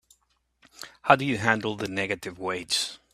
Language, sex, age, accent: English, male, 50-59, United States English